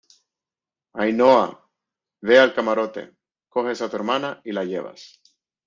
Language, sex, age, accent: Spanish, male, 30-39, América central